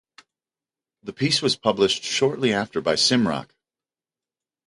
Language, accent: English, United States English